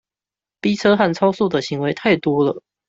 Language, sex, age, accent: Chinese, male, 19-29, 出生地：新北市